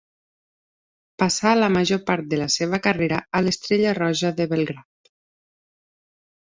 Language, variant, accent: Catalan, Septentrional, Ebrenc; occidental